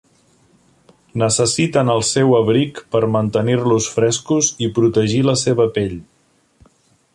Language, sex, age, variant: Catalan, male, 50-59, Central